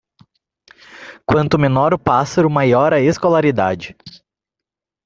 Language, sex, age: Portuguese, male, 19-29